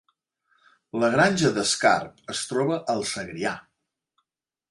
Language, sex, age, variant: Catalan, male, 40-49, Central